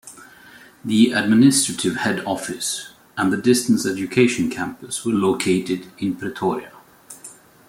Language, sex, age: English, male, 40-49